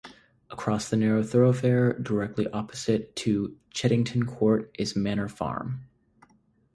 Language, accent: English, United States English